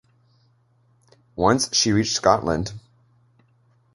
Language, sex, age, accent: English, male, 19-29, United States English